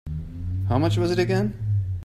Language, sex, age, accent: English, male, 30-39, England English